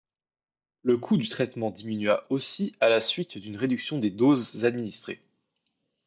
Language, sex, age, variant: French, male, 19-29, Français de métropole